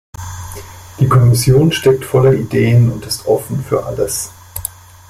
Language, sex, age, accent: German, male, 50-59, Deutschland Deutsch